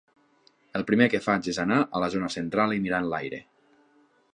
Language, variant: Catalan, Nord-Occidental